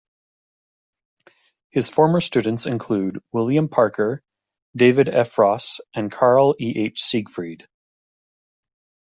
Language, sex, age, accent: English, male, 30-39, United States English